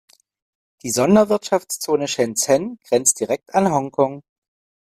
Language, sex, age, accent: German, female, 30-39, Deutschland Deutsch